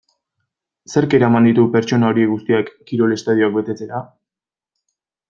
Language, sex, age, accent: Basque, male, 19-29, Erdialdekoa edo Nafarra (Gipuzkoa, Nafarroa)